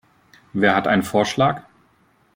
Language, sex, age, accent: German, male, 30-39, Deutschland Deutsch